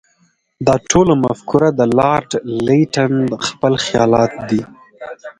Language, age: Pashto, 19-29